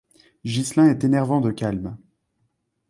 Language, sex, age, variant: French, male, 19-29, Français de métropole